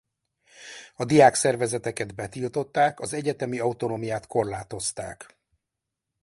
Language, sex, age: Hungarian, male, 50-59